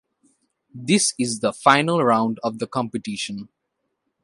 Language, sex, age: English, male, 19-29